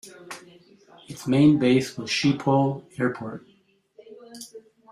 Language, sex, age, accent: English, male, 60-69, United States English